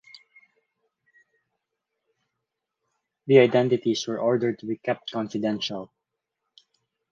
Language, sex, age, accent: English, male, 19-29, Filipino